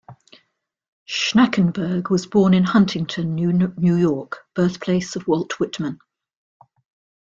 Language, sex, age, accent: English, female, 50-59, England English